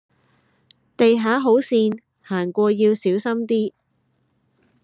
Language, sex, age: Cantonese, female, 19-29